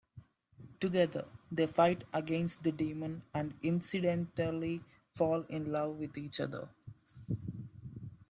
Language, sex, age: English, male, under 19